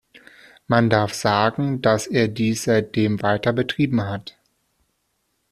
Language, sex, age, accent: German, male, 19-29, Deutschland Deutsch